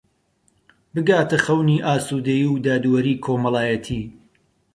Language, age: Central Kurdish, 30-39